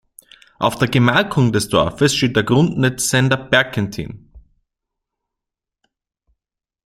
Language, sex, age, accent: German, male, 19-29, Österreichisches Deutsch